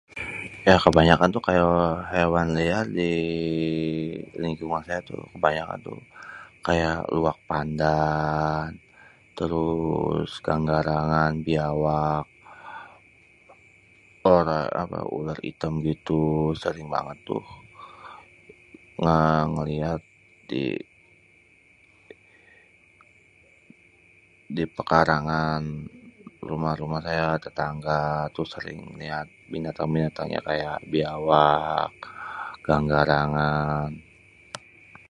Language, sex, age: Betawi, male, 40-49